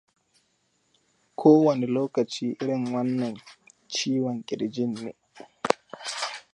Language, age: Hausa, 19-29